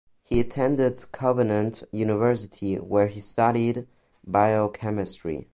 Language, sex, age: English, male, under 19